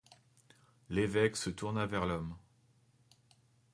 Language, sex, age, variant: French, male, 30-39, Français de métropole